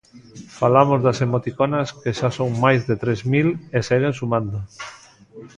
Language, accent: Galician, Atlántico (seseo e gheada)